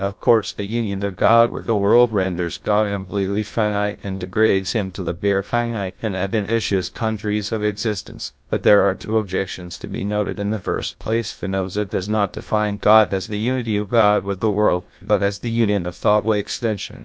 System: TTS, GlowTTS